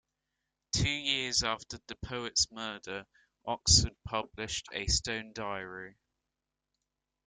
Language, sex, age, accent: English, male, under 19, England English